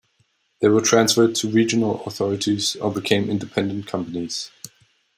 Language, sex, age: English, male, 19-29